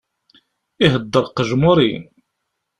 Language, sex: Kabyle, male